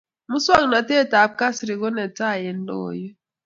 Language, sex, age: Kalenjin, female, 40-49